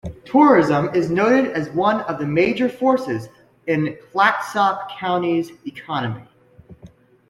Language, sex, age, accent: English, male, under 19, United States English